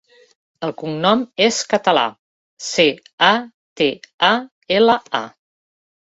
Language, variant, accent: Catalan, Central, central